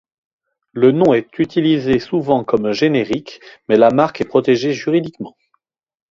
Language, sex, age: French, male, 50-59